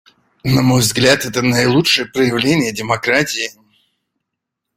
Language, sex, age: Russian, male, 19-29